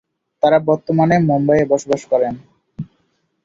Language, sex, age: Bengali, male, 19-29